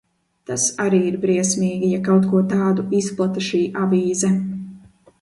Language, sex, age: Latvian, female, 19-29